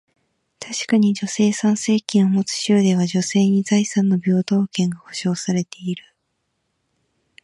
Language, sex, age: Japanese, female, 19-29